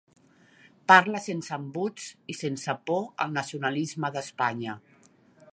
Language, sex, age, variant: Catalan, female, 50-59, Central